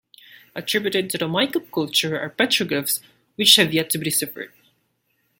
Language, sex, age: English, male, 19-29